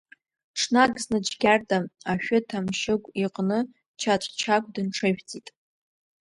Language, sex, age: Abkhazian, female, under 19